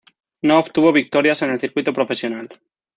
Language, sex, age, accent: Spanish, male, 19-29, España: Norte peninsular (Asturias, Castilla y León, Cantabria, País Vasco, Navarra, Aragón, La Rioja, Guadalajara, Cuenca)